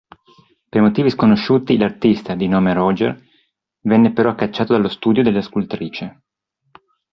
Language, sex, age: Italian, male, 40-49